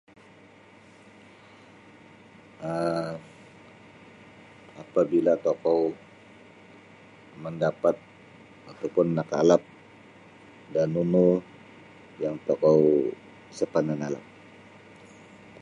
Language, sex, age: Sabah Bisaya, male, 40-49